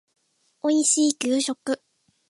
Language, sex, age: Japanese, female, 19-29